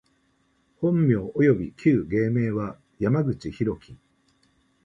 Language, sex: Japanese, male